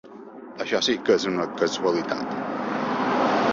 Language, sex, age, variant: Catalan, male, 50-59, Balear